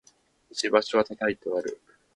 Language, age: Japanese, under 19